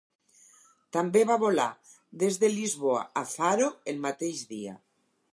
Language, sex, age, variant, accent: Catalan, female, 60-69, Nord-Occidental, nord-occidental